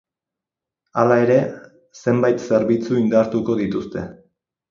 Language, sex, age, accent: Basque, male, 19-29, Erdialdekoa edo Nafarra (Gipuzkoa, Nafarroa)